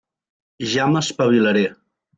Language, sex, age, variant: Catalan, male, 30-39, Central